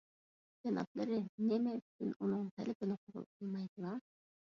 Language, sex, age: Uyghur, female, 19-29